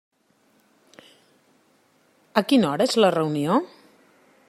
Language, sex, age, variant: Catalan, female, 40-49, Central